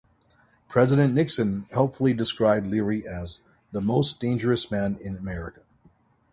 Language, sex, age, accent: English, male, 40-49, Canadian English